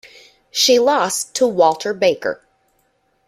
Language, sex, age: English, female, 30-39